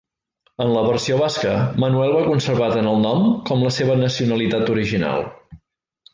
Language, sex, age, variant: Catalan, male, 40-49, Central